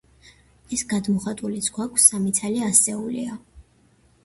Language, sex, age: Georgian, female, 19-29